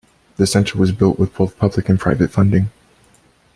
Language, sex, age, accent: English, male, 19-29, United States English